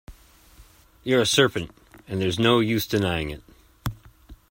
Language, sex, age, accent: English, male, 40-49, United States English